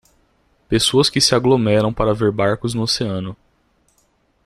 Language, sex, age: Portuguese, male, 19-29